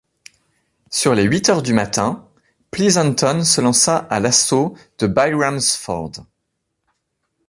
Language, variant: French, Français de métropole